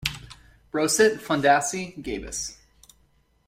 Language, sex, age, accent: English, male, 30-39, United States English